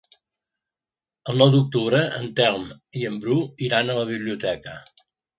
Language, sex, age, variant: Catalan, male, 60-69, Central